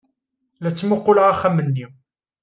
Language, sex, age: Kabyle, male, 19-29